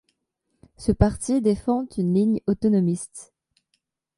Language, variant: French, Français de métropole